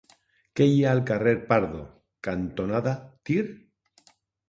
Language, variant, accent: Catalan, Alacantí, valencià